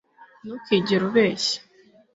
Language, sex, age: Kinyarwanda, female, 19-29